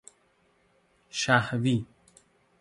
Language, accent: Persian, فارسی